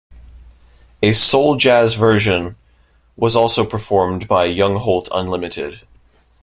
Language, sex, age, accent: English, male, 19-29, United States English